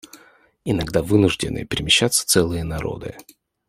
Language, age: Russian, 19-29